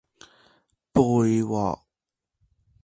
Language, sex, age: Cantonese, male, under 19